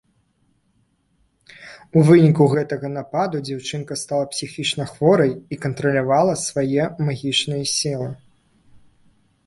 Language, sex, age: Belarusian, male, 19-29